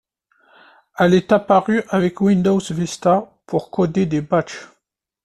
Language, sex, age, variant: French, male, 40-49, Français de métropole